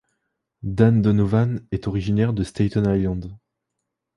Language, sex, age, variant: French, male, 19-29, Français de métropole